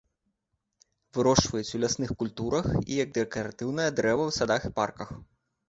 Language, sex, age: Belarusian, male, 30-39